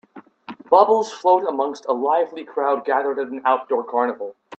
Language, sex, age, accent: English, male, under 19, United States English